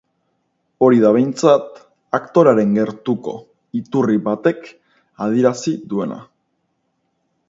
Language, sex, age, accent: Basque, male, 19-29, Mendebalekoa (Araba, Bizkaia, Gipuzkoako mendebaleko herri batzuk)